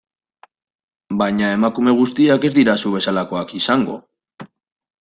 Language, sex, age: Basque, male, 19-29